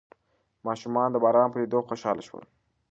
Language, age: Pashto, under 19